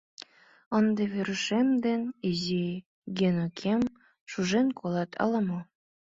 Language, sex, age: Mari, female, under 19